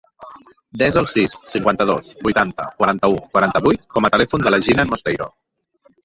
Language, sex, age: Catalan, male, 40-49